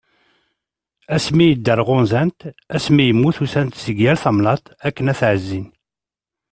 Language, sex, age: Kabyle, male, 40-49